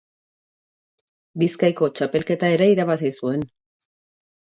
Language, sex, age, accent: Basque, female, 40-49, Erdialdekoa edo Nafarra (Gipuzkoa, Nafarroa)